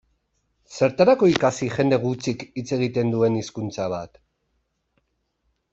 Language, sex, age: Basque, male, 40-49